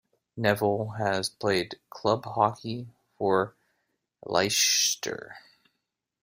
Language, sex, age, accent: English, male, 30-39, United States English